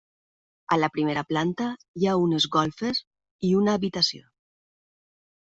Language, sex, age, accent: Catalan, female, 40-49, valencià